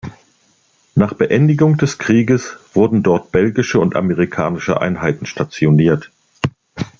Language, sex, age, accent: German, male, 60-69, Deutschland Deutsch